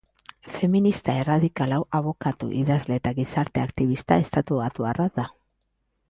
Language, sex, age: Basque, female, 40-49